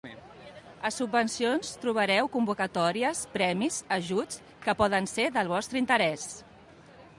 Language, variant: Catalan, Central